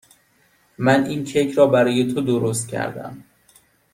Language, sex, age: Persian, male, 19-29